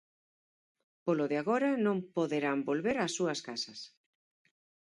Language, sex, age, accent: Galician, female, 40-49, Normativo (estándar)